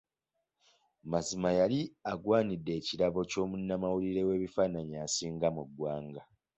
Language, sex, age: Ganda, male, 19-29